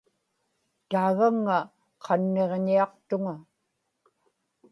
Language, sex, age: Inupiaq, female, 80-89